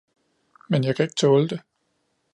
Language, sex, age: Danish, male, 30-39